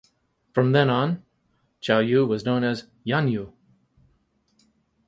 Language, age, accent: English, 40-49, United States English